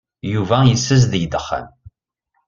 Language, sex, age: Kabyle, male, 40-49